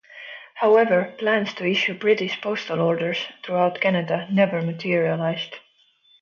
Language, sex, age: English, female, 19-29